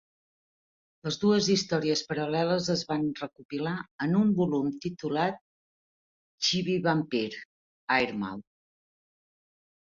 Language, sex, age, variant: Catalan, female, 50-59, Central